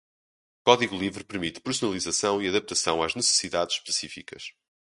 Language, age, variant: Portuguese, 19-29, Portuguese (Portugal)